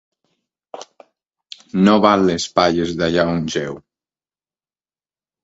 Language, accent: Catalan, Barcelona